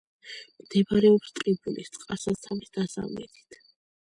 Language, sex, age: Georgian, female, under 19